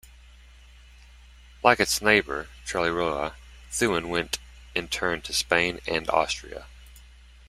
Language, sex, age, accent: English, male, 40-49, United States English